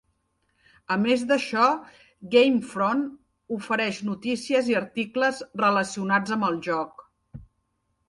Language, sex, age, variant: Catalan, female, 40-49, Septentrional